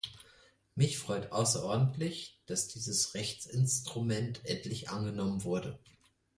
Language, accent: German, Deutschland Deutsch